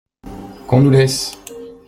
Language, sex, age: French, male, 30-39